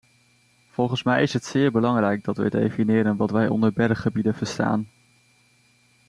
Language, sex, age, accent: Dutch, male, 19-29, Nederlands Nederlands